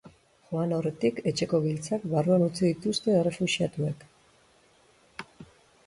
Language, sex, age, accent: Basque, female, 40-49, Mendebalekoa (Araba, Bizkaia, Gipuzkoako mendebaleko herri batzuk)